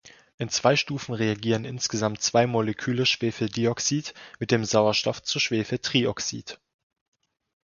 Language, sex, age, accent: German, male, under 19, Deutschland Deutsch